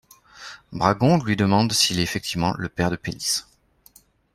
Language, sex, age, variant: French, male, 40-49, Français de métropole